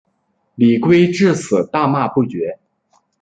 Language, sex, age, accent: Chinese, male, under 19, 出生地：黑龙江省